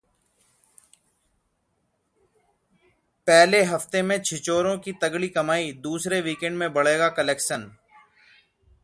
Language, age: Hindi, 30-39